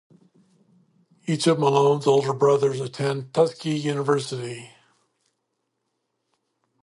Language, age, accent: English, 60-69, United States English